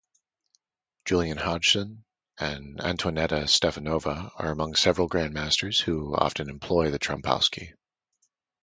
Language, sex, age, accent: English, male, 30-39, United States English